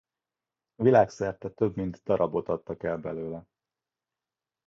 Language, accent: Hungarian, budapesti